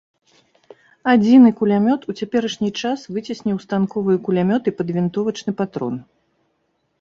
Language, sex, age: Belarusian, female, 30-39